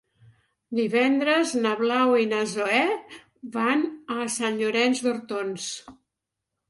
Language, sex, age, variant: Catalan, female, 60-69, Central